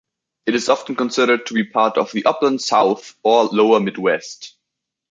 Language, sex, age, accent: English, male, 19-29, United States English